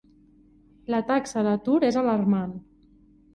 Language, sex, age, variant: Catalan, female, 19-29, Nord-Occidental